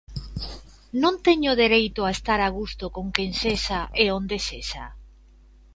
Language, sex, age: Galician, female, 40-49